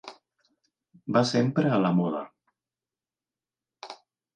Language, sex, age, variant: Catalan, male, 40-49, Central